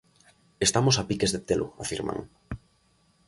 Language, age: Galician, 19-29